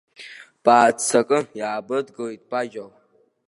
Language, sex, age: Abkhazian, male, under 19